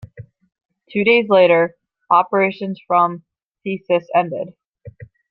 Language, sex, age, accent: English, female, 19-29, United States English